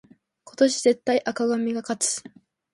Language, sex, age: Japanese, female, under 19